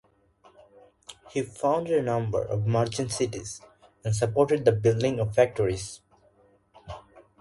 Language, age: English, 19-29